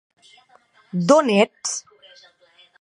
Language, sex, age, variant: Catalan, female, 19-29, Nord-Occidental